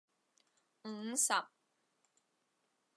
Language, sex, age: Cantonese, female, 30-39